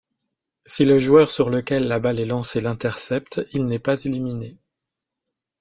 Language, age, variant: French, 40-49, Français de métropole